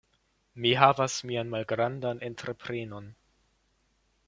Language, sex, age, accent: Esperanto, male, 19-29, Internacia